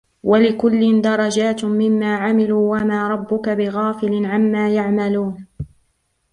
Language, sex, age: Arabic, female, 19-29